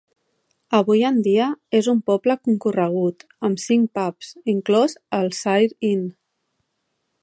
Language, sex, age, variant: Catalan, female, 40-49, Central